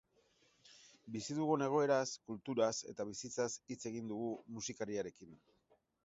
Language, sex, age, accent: Basque, male, 50-59, Erdialdekoa edo Nafarra (Gipuzkoa, Nafarroa)